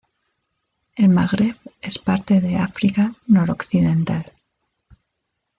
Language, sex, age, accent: Spanish, female, 40-49, España: Norte peninsular (Asturias, Castilla y León, Cantabria, País Vasco, Navarra, Aragón, La Rioja, Guadalajara, Cuenca)